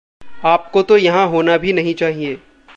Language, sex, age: Hindi, male, 19-29